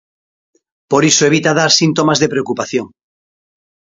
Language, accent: Galician, Normativo (estándar)